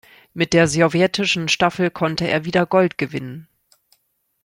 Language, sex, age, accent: German, female, 40-49, Deutschland Deutsch